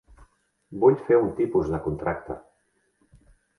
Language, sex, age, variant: Catalan, male, 40-49, Central